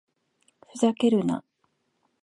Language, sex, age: Japanese, female, 50-59